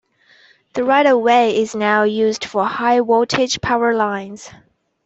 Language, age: English, 19-29